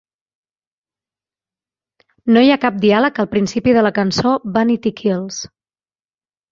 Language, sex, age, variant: Catalan, female, 40-49, Central